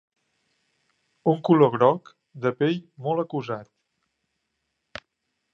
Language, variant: Catalan, Central